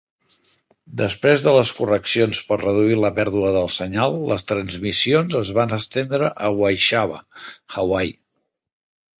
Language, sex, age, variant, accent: Catalan, male, 40-49, Central, central